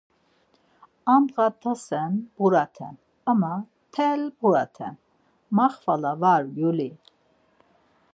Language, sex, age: Laz, female, 50-59